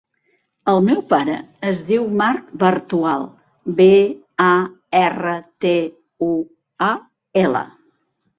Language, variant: Catalan, Central